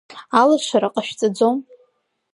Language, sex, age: Abkhazian, female, under 19